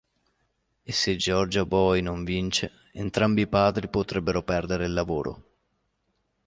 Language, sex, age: Italian, male, 19-29